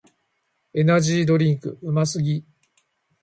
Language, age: Japanese, 50-59